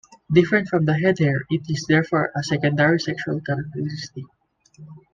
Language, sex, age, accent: English, male, 19-29, Filipino